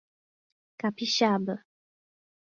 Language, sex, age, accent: Portuguese, female, 19-29, Gaucho